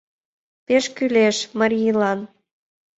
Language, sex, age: Mari, female, under 19